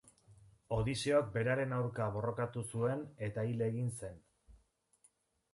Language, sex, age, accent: Basque, male, 19-29, Erdialdekoa edo Nafarra (Gipuzkoa, Nafarroa)